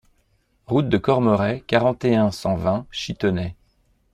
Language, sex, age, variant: French, male, 40-49, Français de métropole